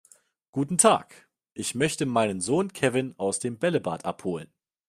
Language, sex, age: German, male, 19-29